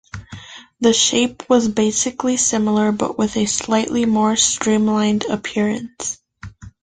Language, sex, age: English, female, under 19